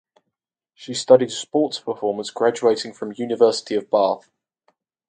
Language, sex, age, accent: English, male, under 19, England English